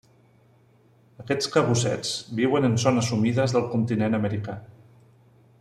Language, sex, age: Catalan, male, 40-49